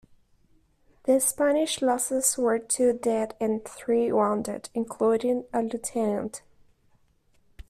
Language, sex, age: English, female, 19-29